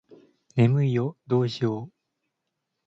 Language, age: Japanese, 19-29